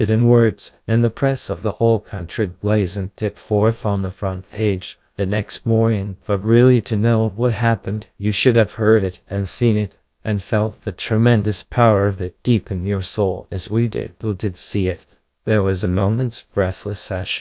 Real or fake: fake